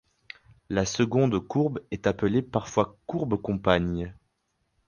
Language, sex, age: French, male, 19-29